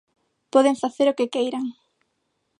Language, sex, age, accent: Galician, female, under 19, Normativo (estándar); Neofalante